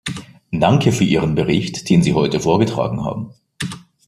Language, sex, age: German, male, 19-29